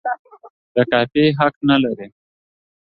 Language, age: Pashto, 19-29